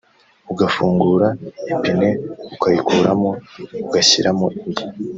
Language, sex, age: Kinyarwanda, male, 19-29